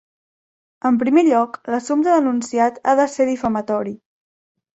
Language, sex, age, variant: Catalan, female, under 19, Central